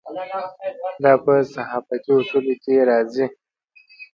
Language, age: Pashto, 30-39